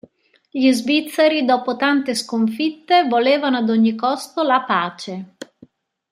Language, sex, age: Italian, female, 40-49